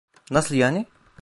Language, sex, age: Turkish, male, 19-29